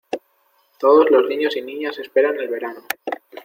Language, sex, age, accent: Spanish, male, 19-29, España: Norte peninsular (Asturias, Castilla y León, Cantabria, País Vasco, Navarra, Aragón, La Rioja, Guadalajara, Cuenca)